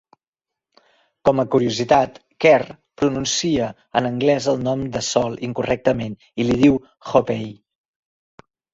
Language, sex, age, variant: Catalan, male, 40-49, Central